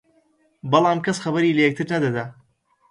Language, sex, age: Central Kurdish, male, 19-29